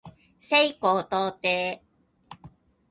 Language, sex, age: Japanese, female, 19-29